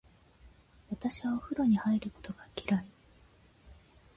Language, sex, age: Japanese, female, 19-29